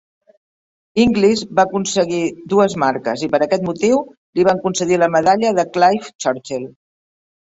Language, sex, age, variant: Catalan, female, 50-59, Central